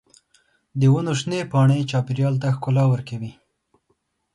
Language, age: Pashto, 19-29